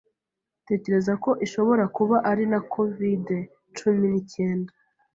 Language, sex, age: Kinyarwanda, female, 19-29